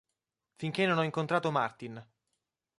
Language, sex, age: Italian, male, 19-29